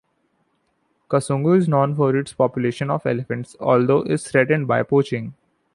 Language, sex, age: English, male, 19-29